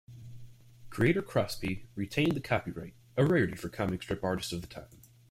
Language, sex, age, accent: English, male, 19-29, United States English